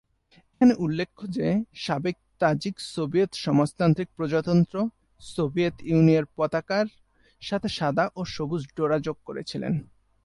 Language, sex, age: Bengali, male, 19-29